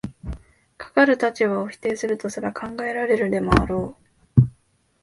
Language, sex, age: Japanese, female, 19-29